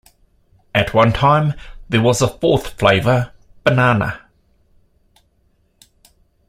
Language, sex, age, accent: English, male, 50-59, New Zealand English